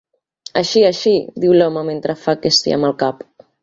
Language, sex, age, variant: Catalan, female, 19-29, Central